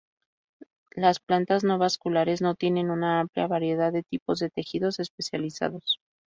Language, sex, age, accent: Spanish, female, 30-39, México